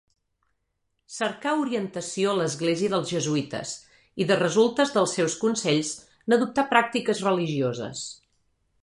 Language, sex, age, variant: Catalan, female, 40-49, Nord-Occidental